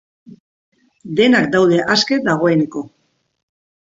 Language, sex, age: Basque, female, 40-49